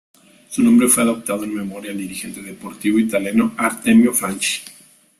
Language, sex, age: Spanish, male, 40-49